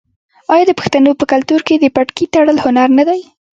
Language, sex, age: Pashto, female, 19-29